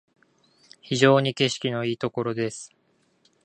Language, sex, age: Japanese, male, 19-29